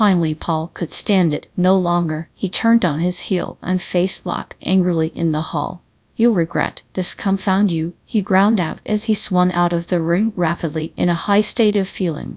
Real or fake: fake